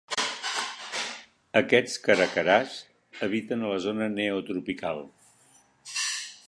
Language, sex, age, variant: Catalan, male, 60-69, Central